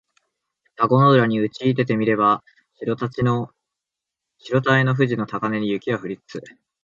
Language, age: Japanese, 19-29